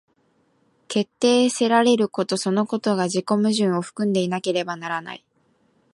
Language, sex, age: Japanese, female, 19-29